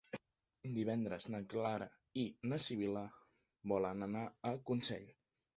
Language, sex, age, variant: Catalan, male, 19-29, Nord-Occidental